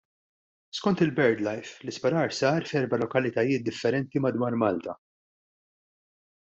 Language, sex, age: Maltese, male, 40-49